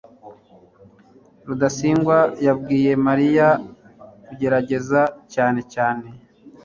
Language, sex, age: Kinyarwanda, male, 30-39